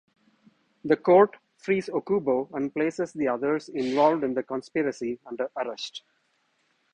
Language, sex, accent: English, male, India and South Asia (India, Pakistan, Sri Lanka)